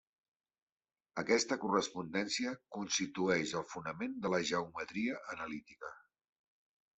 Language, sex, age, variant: Catalan, male, 60-69, Central